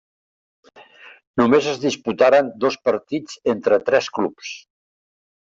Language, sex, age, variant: Catalan, male, 70-79, Central